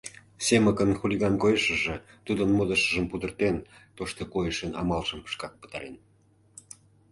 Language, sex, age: Mari, male, 50-59